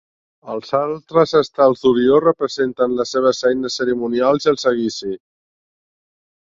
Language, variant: Catalan, Central